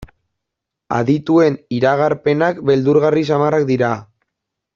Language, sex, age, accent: Basque, male, 19-29, Mendebalekoa (Araba, Bizkaia, Gipuzkoako mendebaleko herri batzuk)